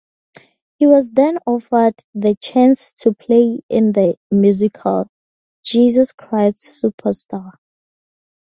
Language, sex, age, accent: English, female, 19-29, Southern African (South Africa, Zimbabwe, Namibia)